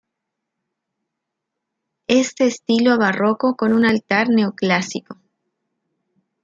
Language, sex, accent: Spanish, female, Andino-Pacífico: Colombia, Perú, Ecuador, oeste de Bolivia y Venezuela andina